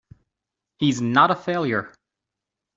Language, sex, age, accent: English, male, 30-39, United States English